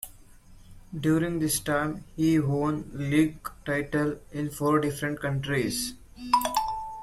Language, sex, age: English, male, 19-29